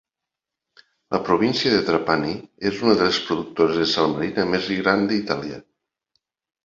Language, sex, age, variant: Catalan, male, 50-59, Septentrional